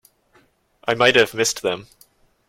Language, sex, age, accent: English, male, 19-29, United States English